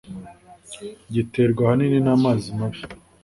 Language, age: Kinyarwanda, 30-39